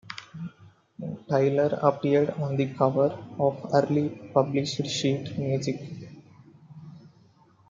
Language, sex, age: English, male, 19-29